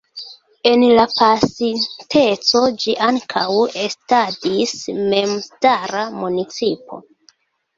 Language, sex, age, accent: Esperanto, female, 19-29, Internacia